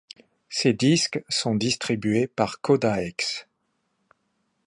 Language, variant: French, Français de métropole